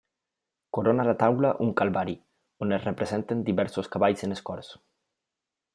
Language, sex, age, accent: Catalan, male, 19-29, valencià